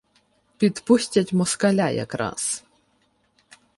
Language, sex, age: Ukrainian, female, 30-39